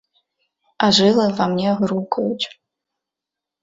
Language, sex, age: Belarusian, female, 19-29